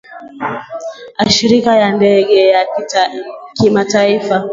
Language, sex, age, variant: Swahili, female, 19-29, Kiswahili cha Bara ya Kenya